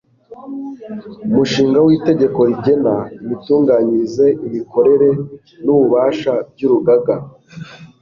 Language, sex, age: Kinyarwanda, male, 19-29